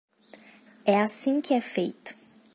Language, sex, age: Portuguese, female, 19-29